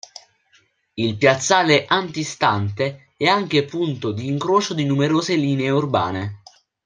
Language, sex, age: Italian, male, 19-29